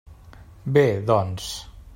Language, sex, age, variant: Catalan, male, 19-29, Central